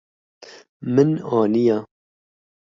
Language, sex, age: Kurdish, male, 30-39